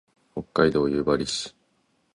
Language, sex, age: Japanese, male, 19-29